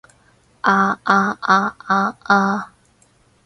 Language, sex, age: Cantonese, female, 30-39